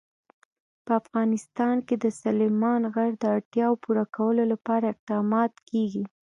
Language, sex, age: Pashto, female, 19-29